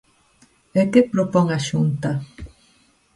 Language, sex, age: Galician, female, 40-49